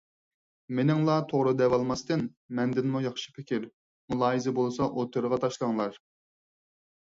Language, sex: Uyghur, male